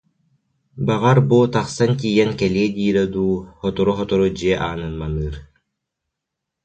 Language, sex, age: Yakut, male, 19-29